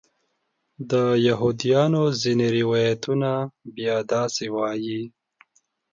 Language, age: Pashto, 19-29